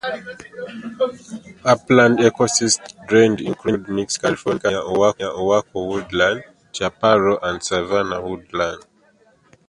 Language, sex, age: English, male, 30-39